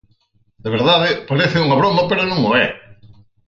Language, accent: Galician, Atlántico (seseo e gheada)